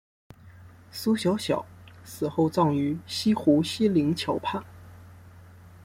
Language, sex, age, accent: Chinese, male, 19-29, 出生地：辽宁省